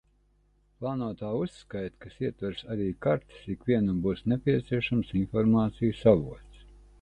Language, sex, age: Latvian, male, 60-69